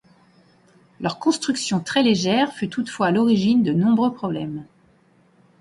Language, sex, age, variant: French, female, 40-49, Français de métropole